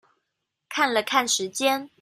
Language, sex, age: Chinese, female, 19-29